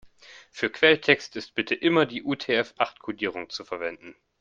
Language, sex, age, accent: German, male, 19-29, Deutschland Deutsch